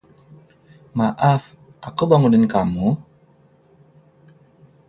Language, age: Indonesian, 30-39